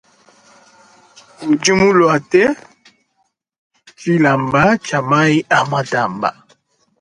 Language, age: Luba-Lulua, 30-39